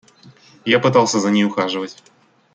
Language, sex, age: Russian, male, 19-29